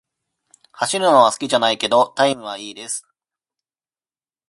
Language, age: Japanese, 19-29